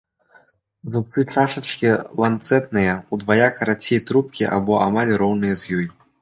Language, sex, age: Belarusian, male, 19-29